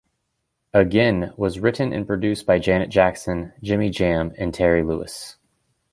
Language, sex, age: English, male, 30-39